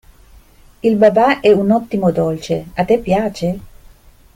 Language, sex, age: Italian, female, 50-59